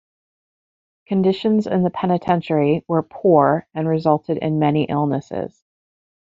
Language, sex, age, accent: English, female, 40-49, United States English